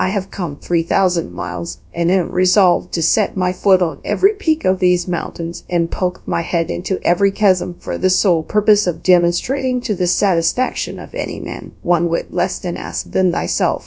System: TTS, GradTTS